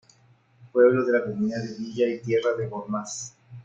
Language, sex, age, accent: Spanish, male, 40-49, España: Norte peninsular (Asturias, Castilla y León, Cantabria, País Vasco, Navarra, Aragón, La Rioja, Guadalajara, Cuenca)